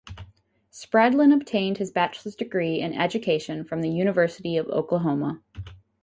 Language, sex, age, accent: English, female, 19-29, United States English